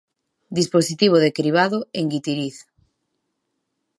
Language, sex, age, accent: Galician, female, 19-29, Normativo (estándar)